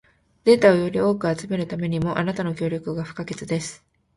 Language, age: Japanese, 19-29